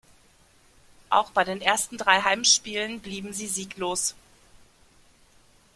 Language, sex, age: German, female, 40-49